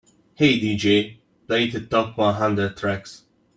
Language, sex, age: English, male, 19-29